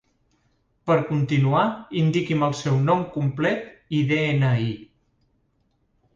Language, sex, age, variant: Catalan, male, 40-49, Central